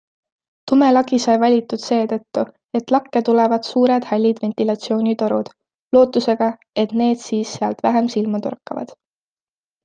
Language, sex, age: Estonian, female, 19-29